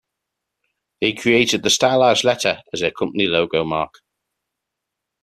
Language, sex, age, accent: English, male, 30-39, England English